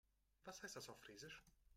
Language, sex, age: German, male, 19-29